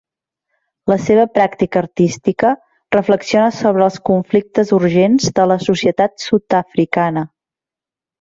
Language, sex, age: Catalan, female, 40-49